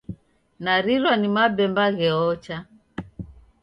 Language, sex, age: Taita, female, 60-69